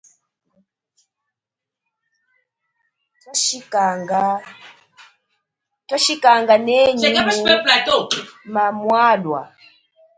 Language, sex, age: Chokwe, female, 30-39